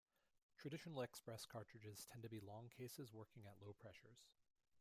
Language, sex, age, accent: English, male, 30-39, United States English